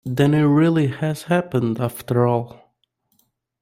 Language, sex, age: English, male, 19-29